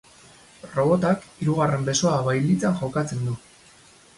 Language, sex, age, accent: Basque, male, 30-39, Mendebalekoa (Araba, Bizkaia, Gipuzkoako mendebaleko herri batzuk)